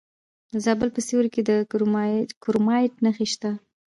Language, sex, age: Pashto, female, 19-29